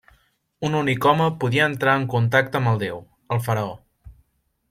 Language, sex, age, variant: Catalan, male, 19-29, Central